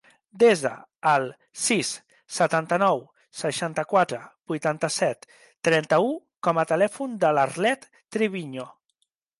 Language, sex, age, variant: Catalan, male, 19-29, Central